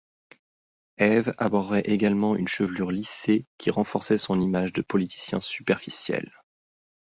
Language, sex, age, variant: French, male, 30-39, Français de métropole